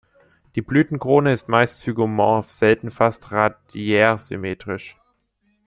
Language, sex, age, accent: German, male, under 19, Deutschland Deutsch